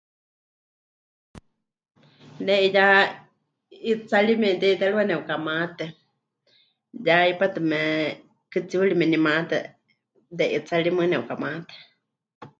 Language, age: Huichol, 30-39